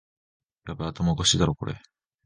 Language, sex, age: Japanese, male, under 19